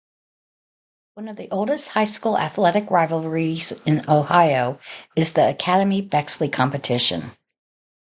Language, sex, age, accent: English, female, 60-69, United States English